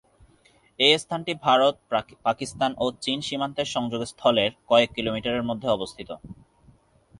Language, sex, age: Bengali, male, 19-29